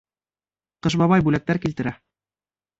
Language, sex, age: Bashkir, male, 19-29